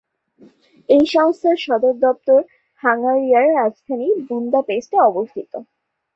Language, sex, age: Bengali, female, 19-29